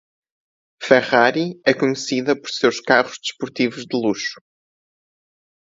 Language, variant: Portuguese, Portuguese (Portugal)